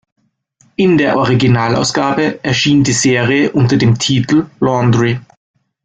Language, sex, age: German, male, 30-39